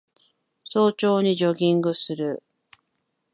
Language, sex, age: Japanese, female, 40-49